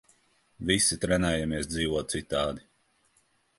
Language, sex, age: Latvian, male, 30-39